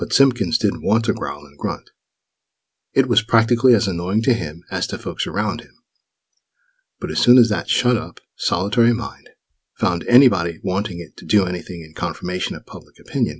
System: none